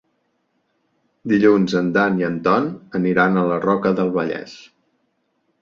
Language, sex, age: Catalan, male, 40-49